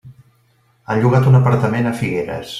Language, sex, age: Catalan, male, 50-59